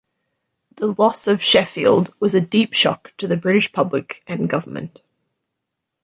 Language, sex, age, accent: English, female, 19-29, Australian English